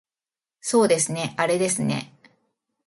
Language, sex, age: Japanese, female, 40-49